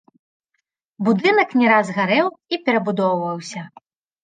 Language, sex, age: Belarusian, female, 19-29